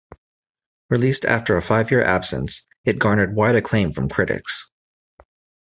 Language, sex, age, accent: English, male, 30-39, United States English